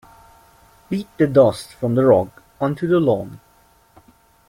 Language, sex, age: English, male, 19-29